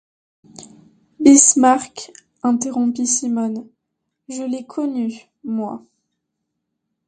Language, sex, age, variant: French, female, under 19, Français de métropole